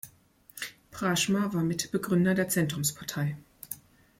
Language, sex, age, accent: German, female, 40-49, Deutschland Deutsch